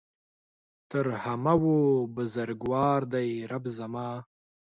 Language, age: Pashto, 19-29